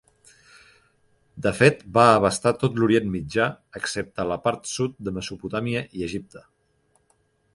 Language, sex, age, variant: Catalan, male, 30-39, Central